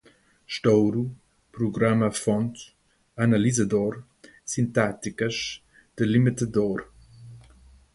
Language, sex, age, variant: Portuguese, male, 40-49, Portuguese (Portugal)